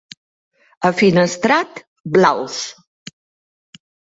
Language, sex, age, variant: Catalan, female, 70-79, Central